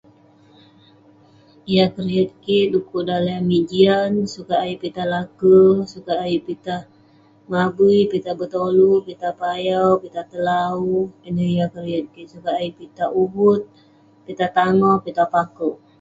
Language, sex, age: Western Penan, female, 19-29